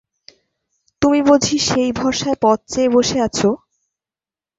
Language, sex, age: Bengali, female, 19-29